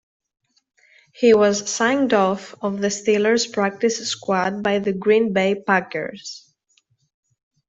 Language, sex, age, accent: English, female, 19-29, United States English